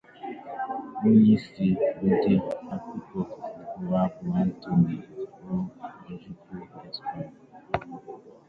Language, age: Igbo, 19-29